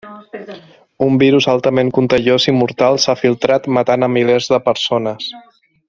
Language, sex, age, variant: Catalan, male, 30-39, Central